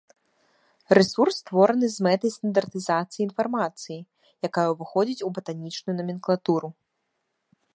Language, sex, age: Belarusian, female, 19-29